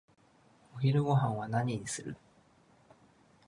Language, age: Japanese, 30-39